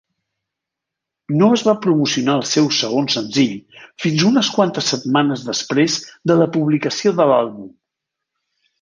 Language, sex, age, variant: Catalan, male, 60-69, Central